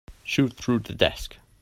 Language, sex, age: English, male, under 19